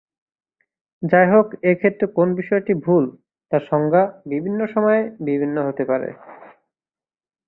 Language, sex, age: Bengali, male, 19-29